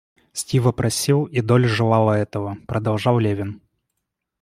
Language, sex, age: Russian, male, 19-29